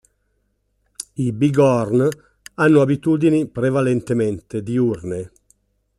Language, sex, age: Italian, male, 60-69